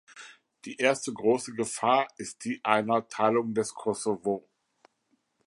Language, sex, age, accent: German, male, 50-59, Deutschland Deutsch